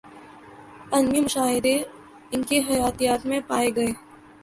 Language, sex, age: Urdu, female, 19-29